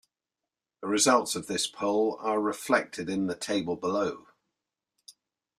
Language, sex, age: English, male, 70-79